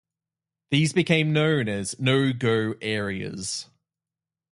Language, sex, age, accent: English, male, 19-29, Australian English